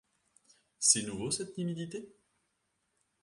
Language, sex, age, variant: French, male, 19-29, Français de métropole